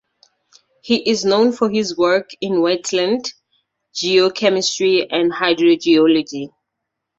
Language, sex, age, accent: English, female, 30-39, Southern African (South Africa, Zimbabwe, Namibia)